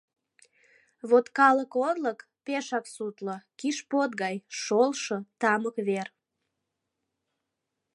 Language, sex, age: Mari, female, 19-29